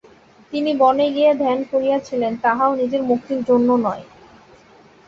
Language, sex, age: Bengali, female, 19-29